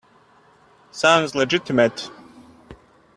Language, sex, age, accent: English, male, 40-49, Australian English